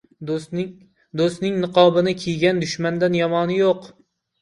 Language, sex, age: Uzbek, male, 19-29